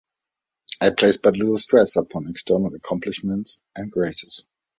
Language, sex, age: English, male, 30-39